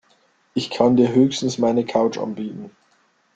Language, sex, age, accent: German, male, under 19, Österreichisches Deutsch